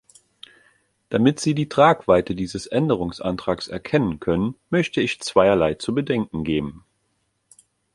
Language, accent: German, Deutschland Deutsch